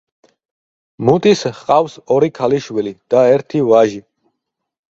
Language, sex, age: Georgian, male, 30-39